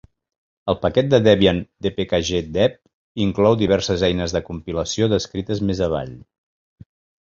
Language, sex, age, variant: Catalan, male, 50-59, Central